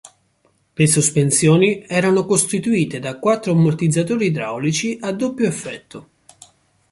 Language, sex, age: Italian, male, 19-29